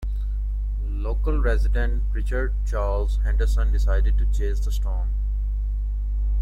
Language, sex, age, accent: English, male, 19-29, India and South Asia (India, Pakistan, Sri Lanka)